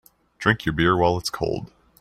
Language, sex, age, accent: English, male, 19-29, United States English